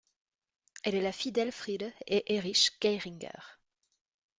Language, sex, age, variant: French, female, 19-29, Français de métropole